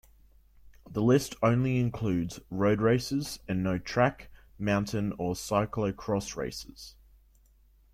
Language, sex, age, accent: English, male, under 19, Australian English